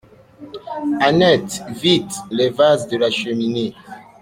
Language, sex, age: French, female, 30-39